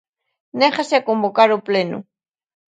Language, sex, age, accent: Galician, female, 30-39, Central (gheada)